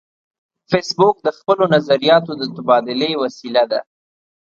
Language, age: Pashto, 19-29